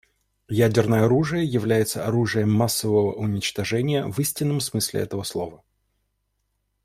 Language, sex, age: Russian, male, 40-49